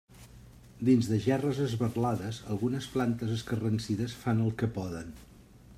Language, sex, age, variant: Catalan, male, 50-59, Central